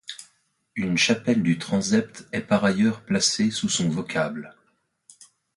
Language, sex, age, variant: French, male, 30-39, Français de métropole